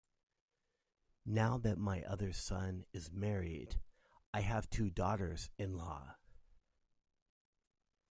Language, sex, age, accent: English, male, 40-49, United States English